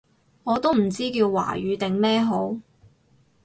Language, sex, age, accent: Cantonese, female, 30-39, 广州音